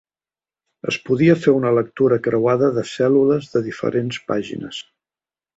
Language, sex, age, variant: Catalan, male, 60-69, Central